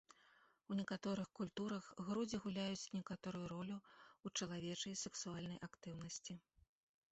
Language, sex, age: Belarusian, female, 40-49